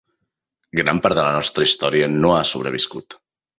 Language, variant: Catalan, Central